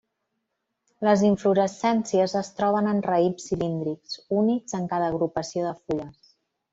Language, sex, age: Catalan, female, 40-49